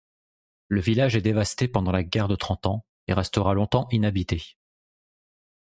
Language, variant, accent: French, Français de métropole, Français de l'est de la France